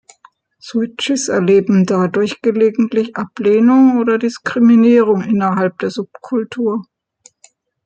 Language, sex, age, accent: German, female, 60-69, Deutschland Deutsch